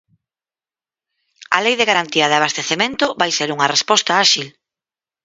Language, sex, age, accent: Galician, female, 30-39, Normativo (estándar)